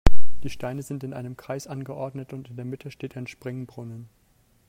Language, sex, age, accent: German, male, 19-29, Deutschland Deutsch